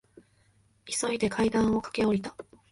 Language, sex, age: Japanese, female, 19-29